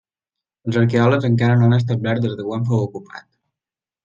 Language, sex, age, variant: Catalan, male, 19-29, Balear